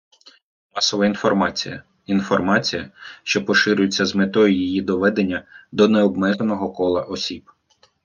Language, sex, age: Ukrainian, male, 30-39